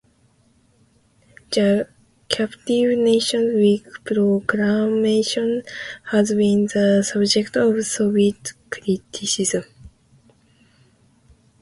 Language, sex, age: English, female, 19-29